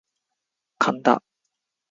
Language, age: Japanese, 30-39